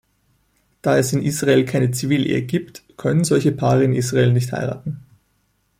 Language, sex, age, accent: German, male, 30-39, Österreichisches Deutsch